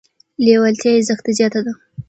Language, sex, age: Pashto, female, 19-29